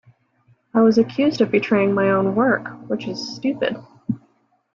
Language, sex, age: English, female, 30-39